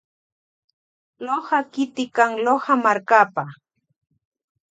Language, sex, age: Loja Highland Quichua, female, 40-49